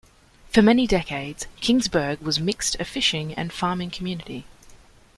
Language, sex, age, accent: English, female, 19-29, Australian English